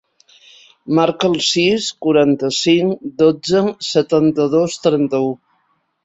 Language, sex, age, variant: Catalan, female, 70-79, Central